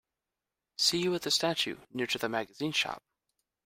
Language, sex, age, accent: English, male, under 19, United States English